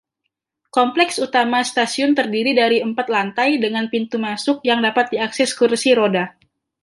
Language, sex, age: Indonesian, female, 19-29